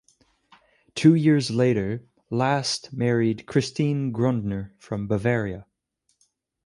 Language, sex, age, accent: English, male, 19-29, United States English